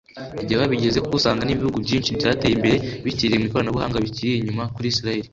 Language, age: Kinyarwanda, under 19